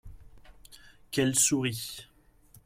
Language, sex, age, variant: French, male, 30-39, Français de métropole